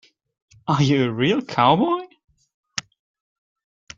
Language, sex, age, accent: English, male, 30-39, England English